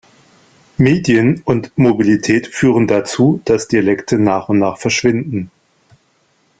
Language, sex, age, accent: German, male, 40-49, Deutschland Deutsch